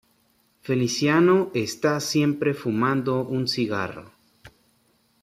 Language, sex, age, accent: Spanish, male, 19-29, México